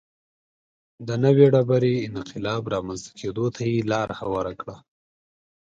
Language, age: Pashto, 30-39